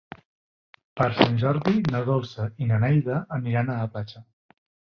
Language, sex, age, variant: Catalan, male, 30-39, Central